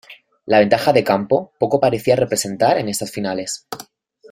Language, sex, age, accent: Spanish, male, 19-29, España: Centro-Sur peninsular (Madrid, Toledo, Castilla-La Mancha)